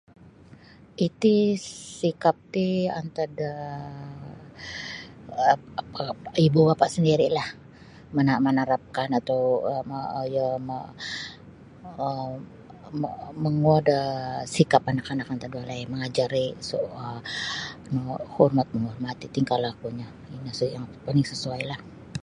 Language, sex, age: Sabah Bisaya, female, 50-59